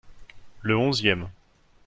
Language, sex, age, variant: French, male, 30-39, Français de métropole